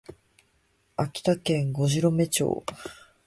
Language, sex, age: Japanese, male, 19-29